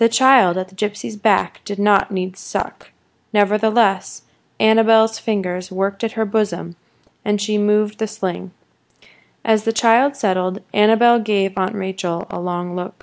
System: none